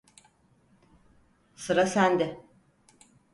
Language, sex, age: Turkish, female, 60-69